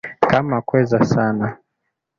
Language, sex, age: Swahili, male, 30-39